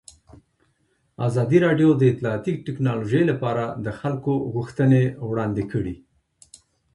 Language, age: Pashto, 50-59